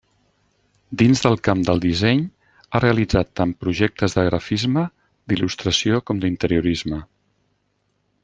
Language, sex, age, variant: Catalan, male, 60-69, Central